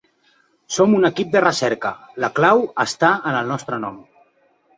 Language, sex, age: Catalan, male, 30-39